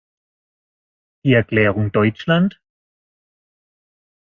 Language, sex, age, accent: German, male, 40-49, Deutschland Deutsch